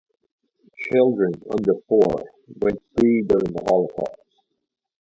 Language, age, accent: English, 40-49, United States English